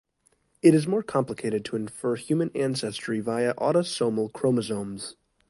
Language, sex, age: English, male, 19-29